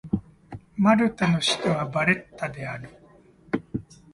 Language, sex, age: Japanese, male, 30-39